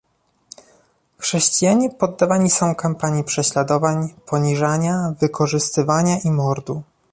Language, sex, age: Polish, male, 19-29